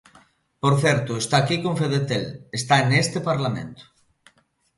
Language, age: Galician, 19-29